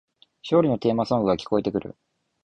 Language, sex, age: Japanese, male, 19-29